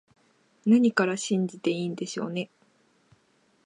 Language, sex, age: Japanese, female, 19-29